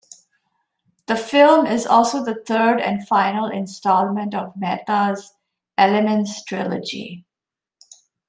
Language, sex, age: English, female, 50-59